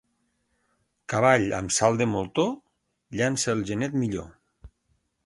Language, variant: Catalan, Nord-Occidental